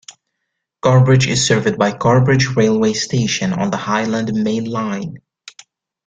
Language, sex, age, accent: English, male, 19-29, United States English